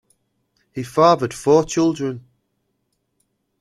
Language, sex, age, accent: English, male, 40-49, England English